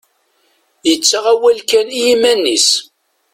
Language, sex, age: Kabyle, female, 60-69